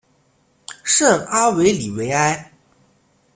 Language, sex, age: Chinese, male, 19-29